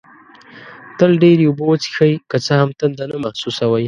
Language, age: Pashto, 19-29